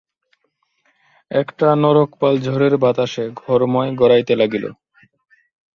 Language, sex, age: Bengali, male, under 19